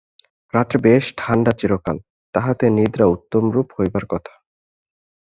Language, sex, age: Bengali, male, 19-29